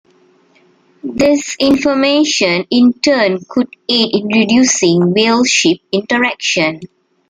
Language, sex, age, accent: English, female, 30-39, Malaysian English